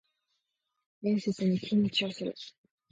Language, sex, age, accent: Japanese, female, 19-29, 標準語